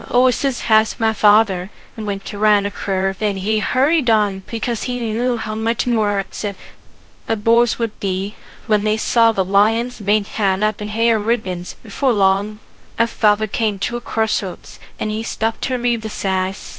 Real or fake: fake